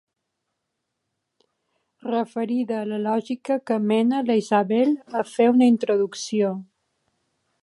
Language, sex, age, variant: Catalan, female, 50-59, Balear